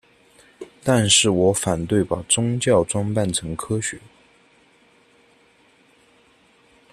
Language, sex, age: Chinese, male, 19-29